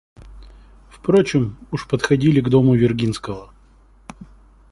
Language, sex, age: Russian, male, 19-29